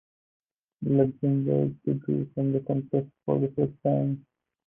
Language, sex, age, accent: English, male, 19-29, India and South Asia (India, Pakistan, Sri Lanka)